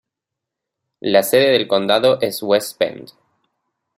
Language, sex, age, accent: Spanish, male, 30-39, Rioplatense: Argentina, Uruguay, este de Bolivia, Paraguay